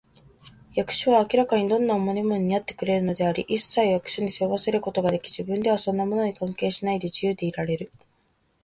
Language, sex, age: Japanese, female, 19-29